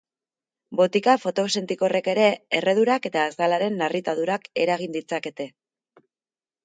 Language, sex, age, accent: Basque, female, 30-39, Erdialdekoa edo Nafarra (Gipuzkoa, Nafarroa)